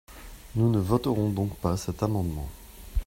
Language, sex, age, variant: French, male, 40-49, Français de métropole